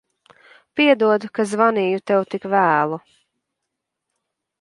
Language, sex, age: Latvian, female, 19-29